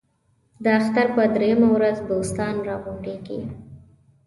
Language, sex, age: Pashto, female, 19-29